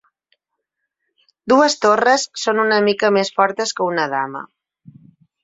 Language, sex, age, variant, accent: Catalan, female, 40-49, Balear, mallorquí; Palma